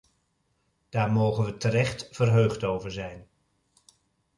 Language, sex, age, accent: Dutch, male, 50-59, Nederlands Nederlands